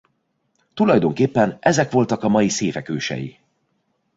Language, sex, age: Hungarian, male, 40-49